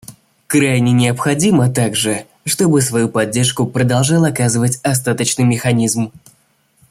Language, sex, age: Russian, male, under 19